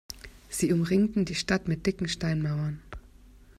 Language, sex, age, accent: German, female, 30-39, Österreichisches Deutsch